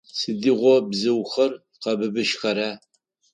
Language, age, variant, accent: Adyghe, 60-69, Адыгабзэ (Кирил, пстэумэ зэдыряе), Кıэмгуй (Çemguy)